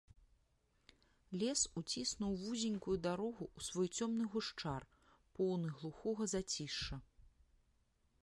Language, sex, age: Belarusian, female, 30-39